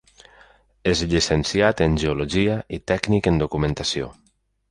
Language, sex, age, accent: Catalan, male, 30-39, valencià